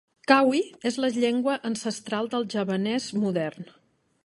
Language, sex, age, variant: Catalan, female, 50-59, Central